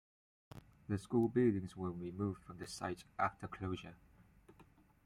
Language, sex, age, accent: English, male, 19-29, England English